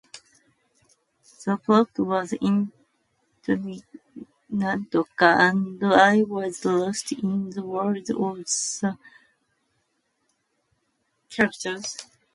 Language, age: English, 19-29